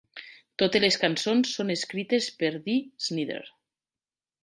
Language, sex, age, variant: Catalan, female, 40-49, Nord-Occidental